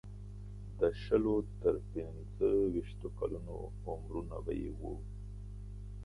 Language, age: Pashto, 40-49